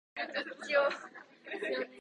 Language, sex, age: Japanese, female, 19-29